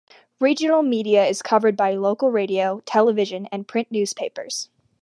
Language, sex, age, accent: English, female, under 19, United States English